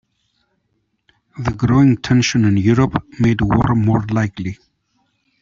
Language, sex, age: English, male, 50-59